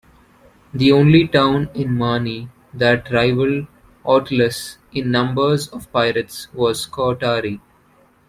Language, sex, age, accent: English, male, 19-29, India and South Asia (India, Pakistan, Sri Lanka)